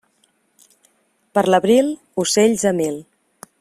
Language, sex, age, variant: Catalan, female, 40-49, Central